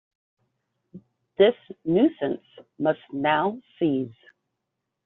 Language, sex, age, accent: English, female, 30-39, United States English